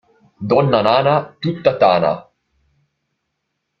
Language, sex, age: Italian, male, 19-29